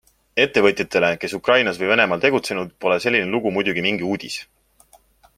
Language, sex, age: Estonian, male, 30-39